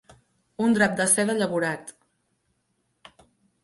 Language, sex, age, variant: Catalan, female, 19-29, Central